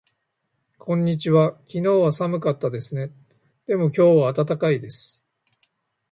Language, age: Japanese, 50-59